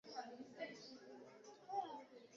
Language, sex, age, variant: Swahili, male, 30-39, Kiswahili cha Bara ya Kenya